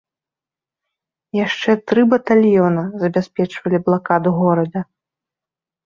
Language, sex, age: Belarusian, female, 19-29